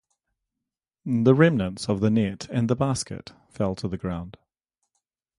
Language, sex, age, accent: English, male, 40-49, New Zealand English